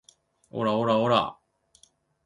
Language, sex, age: Japanese, male, 19-29